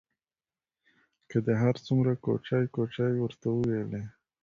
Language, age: Pashto, 19-29